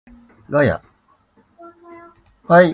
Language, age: Japanese, 40-49